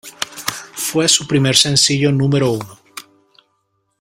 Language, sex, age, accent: Spanish, male, 30-39, Caribe: Cuba, Venezuela, Puerto Rico, República Dominicana, Panamá, Colombia caribeña, México caribeño, Costa del golfo de México